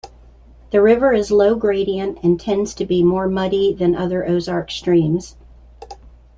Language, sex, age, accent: English, female, 40-49, United States English